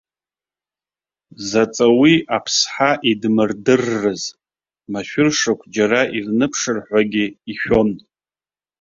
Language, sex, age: Abkhazian, male, 30-39